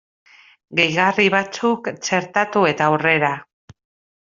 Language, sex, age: Basque, female, 40-49